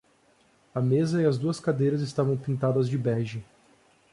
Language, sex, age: Portuguese, male, 19-29